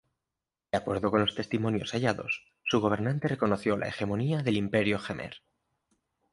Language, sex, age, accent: Spanish, male, 19-29, España: Norte peninsular (Asturias, Castilla y León, Cantabria, País Vasco, Navarra, Aragón, La Rioja, Guadalajara, Cuenca)